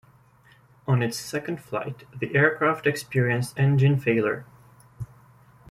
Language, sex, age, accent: English, male, 19-29, United States English